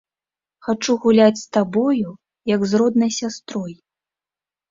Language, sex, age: Belarusian, female, 30-39